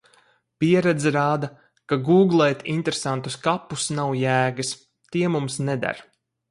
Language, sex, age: Latvian, male, 30-39